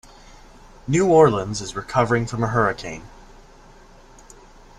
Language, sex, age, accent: English, male, under 19, United States English